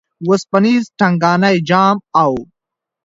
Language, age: Pashto, under 19